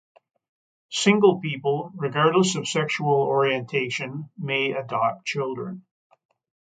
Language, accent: English, Canadian English